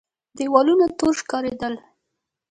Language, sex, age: Pashto, female, 19-29